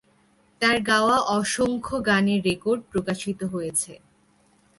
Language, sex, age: Bengali, female, 19-29